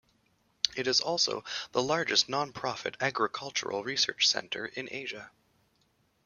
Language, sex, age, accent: English, male, 30-39, Canadian English